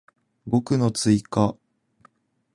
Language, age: Japanese, 19-29